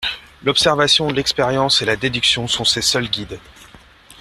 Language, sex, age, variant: French, male, 19-29, Français de métropole